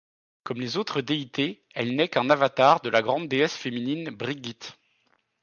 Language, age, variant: French, 30-39, Français de métropole